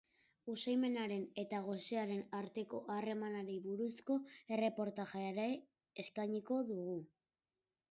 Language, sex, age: Basque, female, 40-49